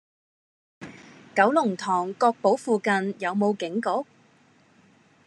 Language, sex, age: Cantonese, female, 30-39